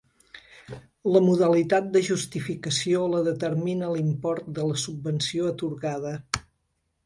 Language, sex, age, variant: Catalan, female, 60-69, Central